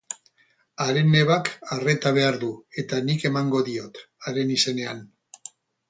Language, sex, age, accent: Basque, male, 60-69, Erdialdekoa edo Nafarra (Gipuzkoa, Nafarroa)